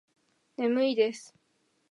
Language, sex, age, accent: Japanese, female, 19-29, 標準語